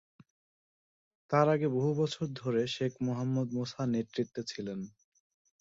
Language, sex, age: Bengali, male, 19-29